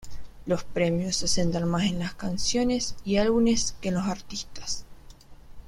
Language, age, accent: Spanish, under 19, Rioplatense: Argentina, Uruguay, este de Bolivia, Paraguay